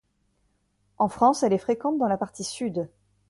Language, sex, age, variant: French, female, 19-29, Français de métropole